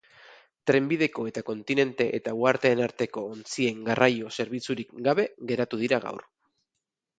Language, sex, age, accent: Basque, male, 40-49, Mendebalekoa (Araba, Bizkaia, Gipuzkoako mendebaleko herri batzuk)